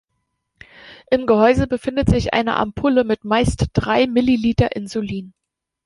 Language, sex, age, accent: German, female, 30-39, Deutschland Deutsch